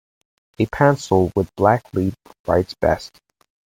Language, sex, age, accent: English, male, under 19, Canadian English